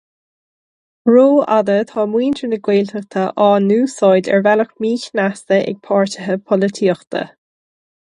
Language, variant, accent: Irish, Gaeilge na Mumhan, Cainteoir líofa, ní ó dhúchas